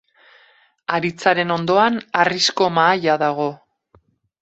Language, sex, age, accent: Basque, female, 40-49, Mendebalekoa (Araba, Bizkaia, Gipuzkoako mendebaleko herri batzuk)